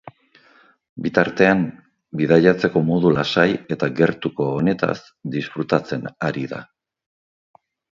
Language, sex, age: Basque, male, 60-69